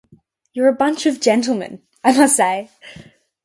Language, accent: English, Australian English